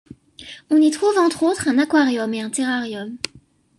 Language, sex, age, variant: French, female, under 19, Français de métropole